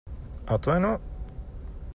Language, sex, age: Latvian, male, 30-39